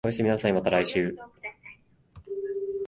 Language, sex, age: Japanese, male, under 19